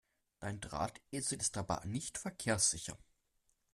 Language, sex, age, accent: German, male, 19-29, Deutschland Deutsch